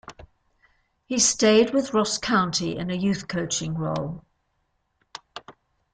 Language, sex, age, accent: English, female, 70-79, England English